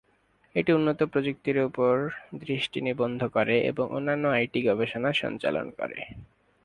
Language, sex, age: Bengali, male, 19-29